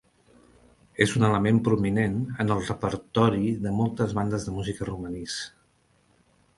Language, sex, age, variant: Catalan, male, 50-59, Central